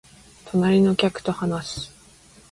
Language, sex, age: Japanese, female, 19-29